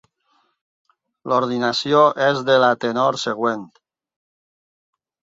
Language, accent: Catalan, valencià